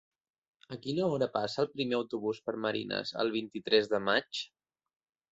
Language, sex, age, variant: Catalan, male, 19-29, Central